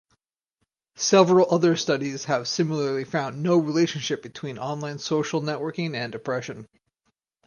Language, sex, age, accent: English, male, 30-39, United States English